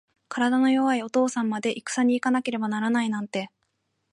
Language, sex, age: Japanese, female, 19-29